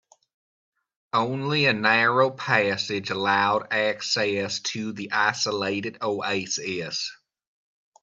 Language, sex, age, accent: English, male, 30-39, United States English